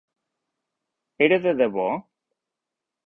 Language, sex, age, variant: Catalan, male, 50-59, Balear